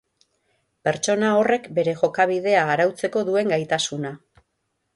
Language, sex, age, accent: Basque, female, 40-49, Mendebalekoa (Araba, Bizkaia, Gipuzkoako mendebaleko herri batzuk)